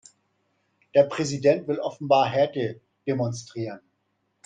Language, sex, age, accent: German, male, 50-59, Deutschland Deutsch